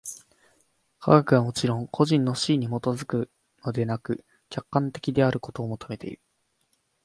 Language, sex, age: Japanese, male, 19-29